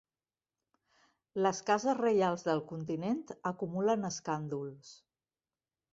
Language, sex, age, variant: Catalan, female, 50-59, Central